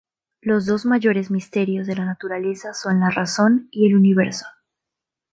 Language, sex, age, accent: Spanish, female, under 19, Andino-Pacífico: Colombia, Perú, Ecuador, oeste de Bolivia y Venezuela andina